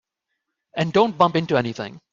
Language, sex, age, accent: English, male, 30-39, United States English